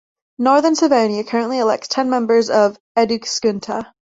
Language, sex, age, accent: English, female, 19-29, England English